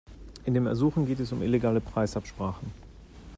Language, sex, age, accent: German, male, 40-49, Deutschland Deutsch